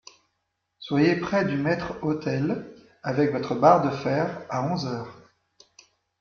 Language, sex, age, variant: French, male, 40-49, Français de métropole